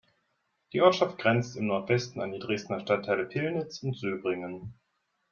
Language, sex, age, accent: German, male, 30-39, Deutschland Deutsch